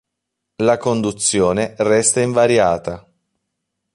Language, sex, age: Italian, male, 30-39